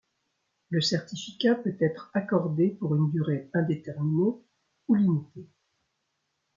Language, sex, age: French, female, 60-69